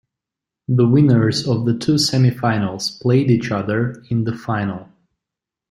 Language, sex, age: English, male, 19-29